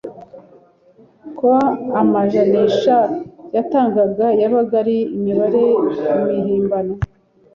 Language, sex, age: Kinyarwanda, female, 30-39